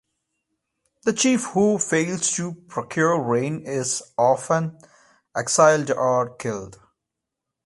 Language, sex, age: English, male, 19-29